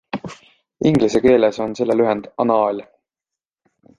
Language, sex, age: Estonian, male, 19-29